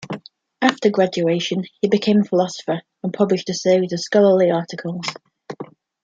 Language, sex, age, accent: English, female, 19-29, England English